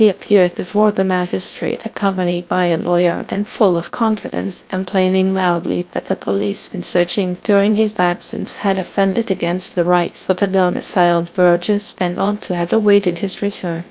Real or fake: fake